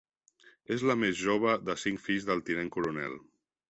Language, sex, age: Catalan, male, 30-39